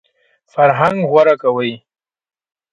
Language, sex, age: Pashto, male, 30-39